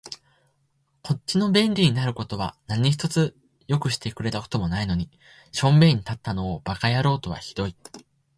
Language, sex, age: Japanese, male, 19-29